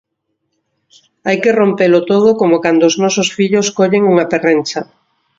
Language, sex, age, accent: Galician, female, 50-59, Oriental (común en zona oriental)